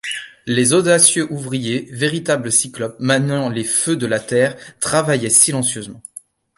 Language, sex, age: French, male, 19-29